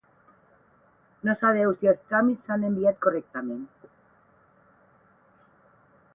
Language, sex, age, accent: Catalan, female, 50-59, central; nord-occidental